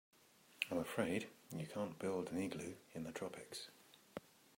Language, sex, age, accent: English, male, 50-59, England English